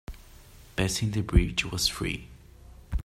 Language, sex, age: English, male, 19-29